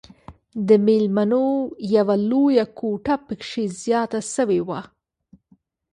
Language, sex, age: Pashto, female, 40-49